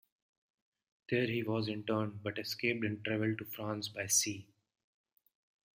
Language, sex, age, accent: English, male, 19-29, India and South Asia (India, Pakistan, Sri Lanka)